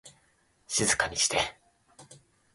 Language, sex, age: Japanese, male, 19-29